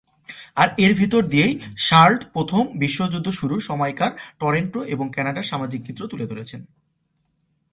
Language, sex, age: Bengali, male, 19-29